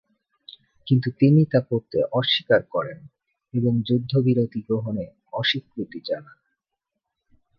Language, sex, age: Bengali, male, 19-29